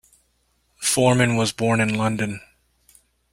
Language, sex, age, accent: English, male, 30-39, United States English